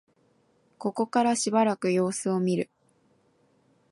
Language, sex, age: Japanese, female, 19-29